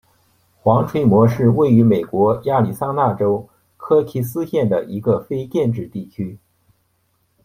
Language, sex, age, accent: Chinese, male, 40-49, 出生地：山东省